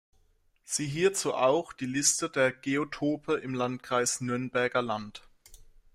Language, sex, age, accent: German, male, 19-29, Deutschland Deutsch